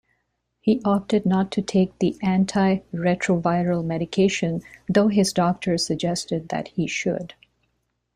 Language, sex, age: English, female, 50-59